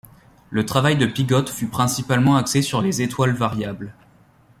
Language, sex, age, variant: French, male, 19-29, Français de métropole